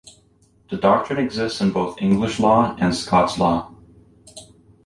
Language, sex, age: English, male, 19-29